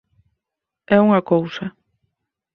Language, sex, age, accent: Galician, female, 30-39, Oriental (común en zona oriental)